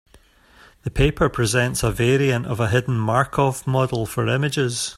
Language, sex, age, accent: English, male, 40-49, Scottish English